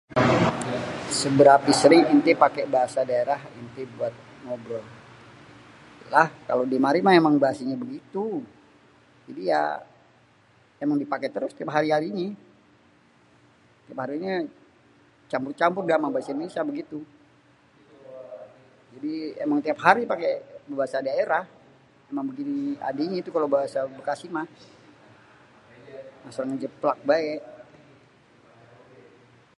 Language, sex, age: Betawi, male, 40-49